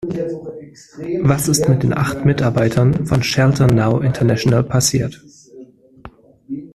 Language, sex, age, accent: German, male, 19-29, Deutschland Deutsch